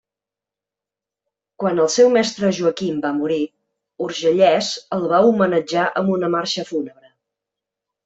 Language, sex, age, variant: Catalan, female, 40-49, Central